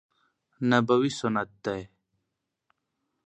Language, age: Pashto, 19-29